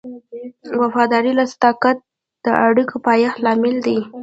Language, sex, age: Pashto, female, under 19